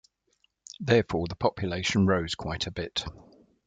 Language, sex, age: English, male, 60-69